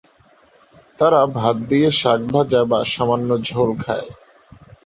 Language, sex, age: Bengali, male, 19-29